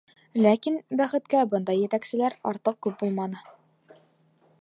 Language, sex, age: Bashkir, female, 19-29